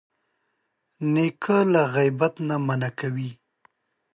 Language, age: Pashto, 30-39